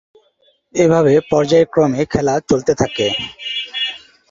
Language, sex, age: Bengali, male, 30-39